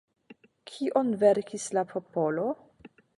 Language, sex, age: Esperanto, female, 19-29